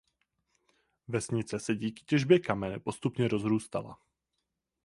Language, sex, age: Czech, male, 19-29